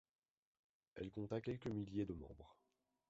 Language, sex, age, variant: French, male, 30-39, Français de métropole